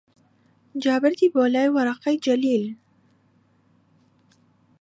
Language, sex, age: Central Kurdish, female, 19-29